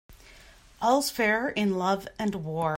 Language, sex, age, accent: English, female, 50-59, United States English